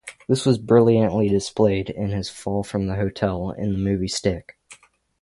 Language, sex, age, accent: English, male, under 19, United States English